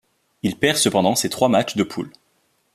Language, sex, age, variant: French, male, 19-29, Français de métropole